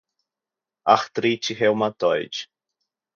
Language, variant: Portuguese, Portuguese (Brasil)